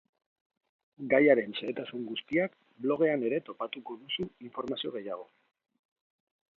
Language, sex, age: Basque, male, 30-39